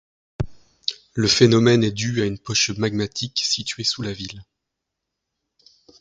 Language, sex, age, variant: French, male, 40-49, Français de métropole